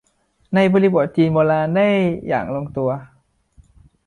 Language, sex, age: Thai, male, 19-29